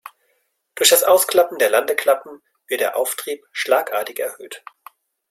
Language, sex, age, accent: German, male, 40-49, Deutschland Deutsch